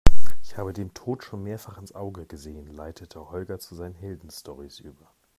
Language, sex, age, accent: German, male, 40-49, Deutschland Deutsch